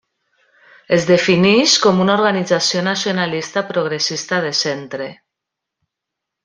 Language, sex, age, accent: Catalan, female, 30-39, valencià